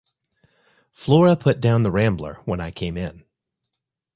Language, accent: English, United States English